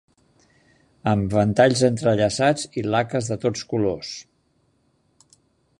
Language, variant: Catalan, Central